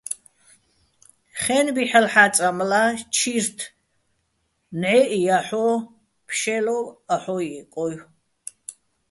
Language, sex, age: Bats, female, 60-69